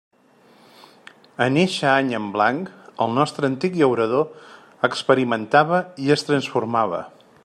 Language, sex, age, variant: Catalan, male, 40-49, Central